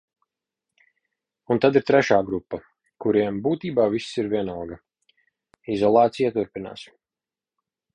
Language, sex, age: Latvian, male, 19-29